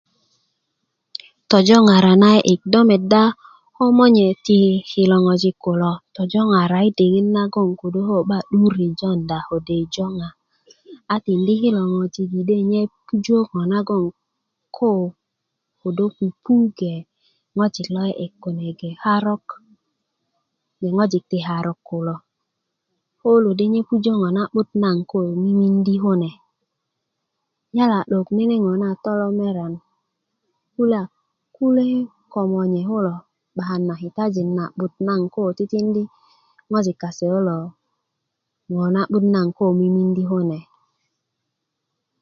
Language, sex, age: Kuku, female, 19-29